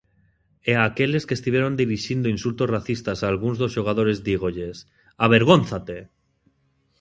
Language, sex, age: Galician, male, 19-29